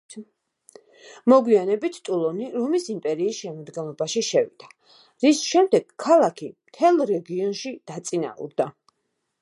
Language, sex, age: Georgian, female, 40-49